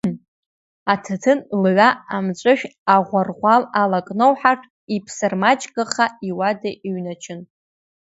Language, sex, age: Abkhazian, female, under 19